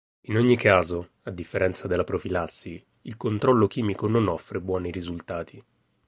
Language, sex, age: Italian, male, 30-39